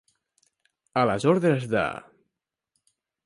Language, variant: Catalan, Central